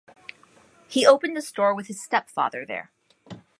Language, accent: English, United States English